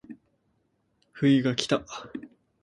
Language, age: Japanese, 19-29